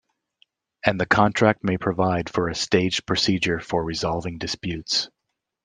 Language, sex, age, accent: English, male, 50-59, United States English